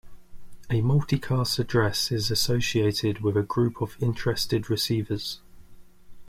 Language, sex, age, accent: English, male, 30-39, England English